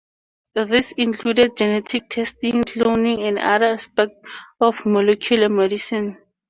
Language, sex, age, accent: English, female, 19-29, Southern African (South Africa, Zimbabwe, Namibia)